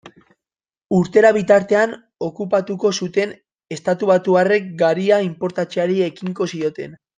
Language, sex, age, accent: Basque, male, 19-29, Mendebalekoa (Araba, Bizkaia, Gipuzkoako mendebaleko herri batzuk)